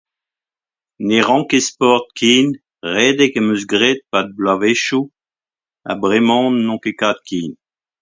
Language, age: Breton, 60-69